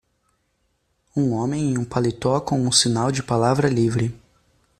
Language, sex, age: Portuguese, male, 30-39